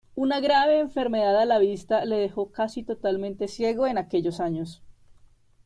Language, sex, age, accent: Spanish, female, 19-29, Andino-Pacífico: Colombia, Perú, Ecuador, oeste de Bolivia y Venezuela andina